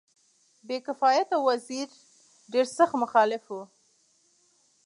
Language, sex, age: Pashto, female, 19-29